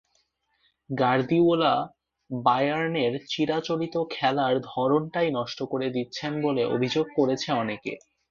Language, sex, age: Bengali, male, 19-29